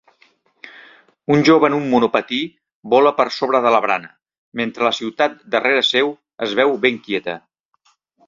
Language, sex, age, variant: Catalan, male, 50-59, Central